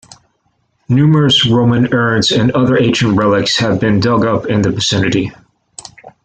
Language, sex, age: English, male, 40-49